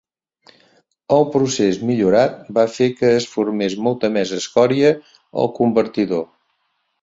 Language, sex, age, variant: Catalan, male, 60-69, Central